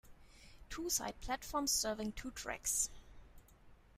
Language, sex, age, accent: English, female, 19-29, England English